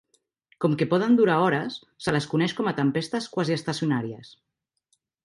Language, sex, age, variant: Catalan, female, 40-49, Central